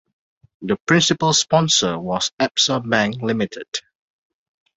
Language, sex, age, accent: English, male, 30-39, Malaysian English